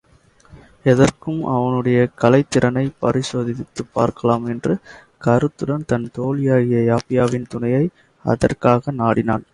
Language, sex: Tamil, male